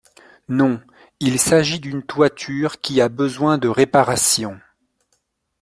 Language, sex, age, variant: French, male, 40-49, Français de métropole